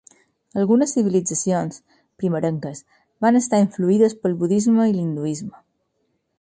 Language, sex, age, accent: Catalan, female, 40-49, mallorquí